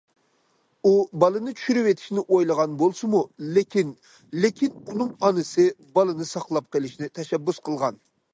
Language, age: Uyghur, 30-39